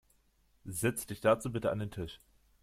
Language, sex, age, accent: German, male, 19-29, Deutschland Deutsch